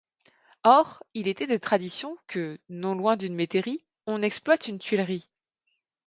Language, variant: French, Français de métropole